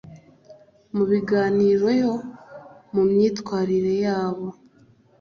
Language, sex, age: Kinyarwanda, female, 19-29